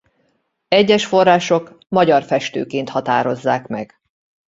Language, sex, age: Hungarian, female, 40-49